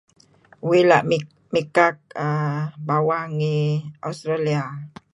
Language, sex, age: Kelabit, female, 60-69